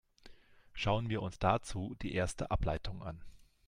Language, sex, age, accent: German, male, 40-49, Deutschland Deutsch